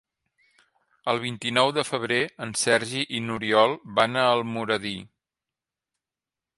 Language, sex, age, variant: Catalan, male, 40-49, Central